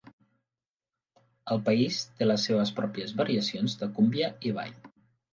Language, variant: Catalan, Central